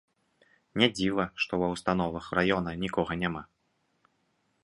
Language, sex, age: Belarusian, male, 30-39